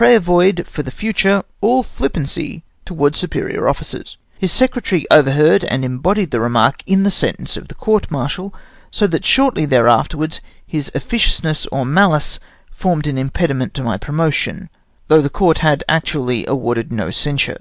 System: none